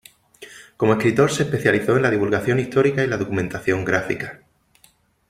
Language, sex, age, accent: Spanish, male, 30-39, España: Sur peninsular (Andalucia, Extremadura, Murcia)